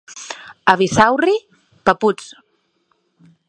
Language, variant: Catalan, Central